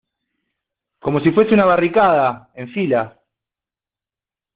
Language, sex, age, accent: Spanish, male, 40-49, Rioplatense: Argentina, Uruguay, este de Bolivia, Paraguay